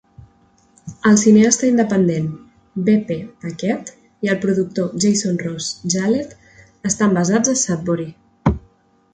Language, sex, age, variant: Catalan, female, 19-29, Central